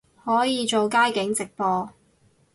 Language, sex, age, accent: Cantonese, female, 30-39, 广州音